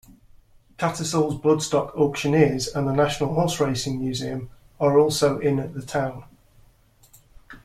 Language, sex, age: English, male, 40-49